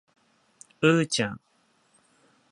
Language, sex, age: Japanese, male, 19-29